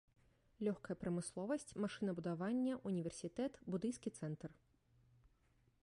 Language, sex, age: Belarusian, female, 19-29